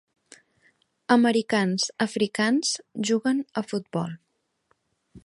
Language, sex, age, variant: Catalan, female, 19-29, Nord-Occidental